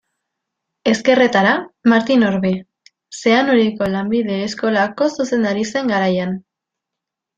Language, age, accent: Basque, 19-29, Erdialdekoa edo Nafarra (Gipuzkoa, Nafarroa)